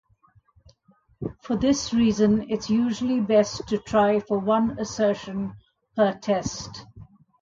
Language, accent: English, India and South Asia (India, Pakistan, Sri Lanka)